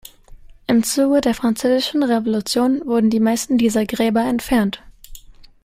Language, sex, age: German, female, under 19